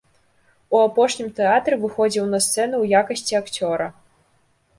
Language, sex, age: Belarusian, female, 19-29